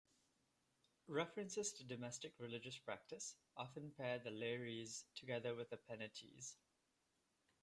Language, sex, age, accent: English, male, 30-39, Singaporean English